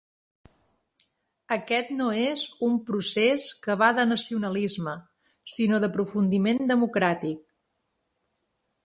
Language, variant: Catalan, Central